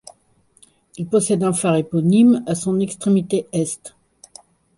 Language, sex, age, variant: French, female, 40-49, Français de métropole